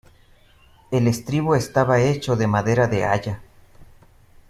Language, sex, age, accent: Spanish, male, 19-29, México